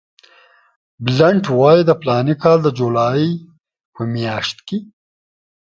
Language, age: Pashto, 19-29